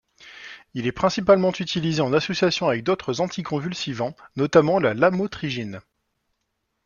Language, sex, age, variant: French, male, 30-39, Français de métropole